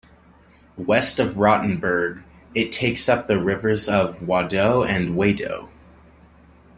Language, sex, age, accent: English, male, under 19, United States English